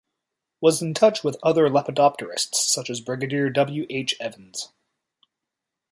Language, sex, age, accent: English, male, 30-39, Canadian English